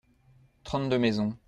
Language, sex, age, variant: French, male, 40-49, Français de métropole